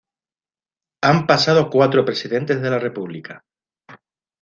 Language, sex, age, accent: Spanish, male, 40-49, España: Sur peninsular (Andalucia, Extremadura, Murcia)